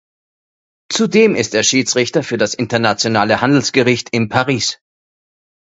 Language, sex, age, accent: German, male, 30-39, Österreichisches Deutsch